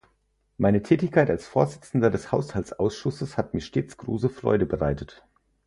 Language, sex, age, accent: German, male, 30-39, Deutschland Deutsch